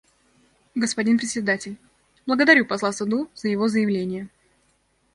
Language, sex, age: Russian, female, under 19